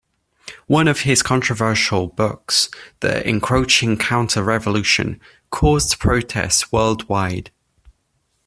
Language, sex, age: English, male, 19-29